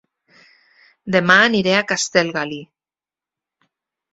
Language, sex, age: Catalan, female, 40-49